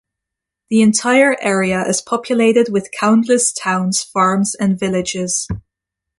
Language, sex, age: English, female, 19-29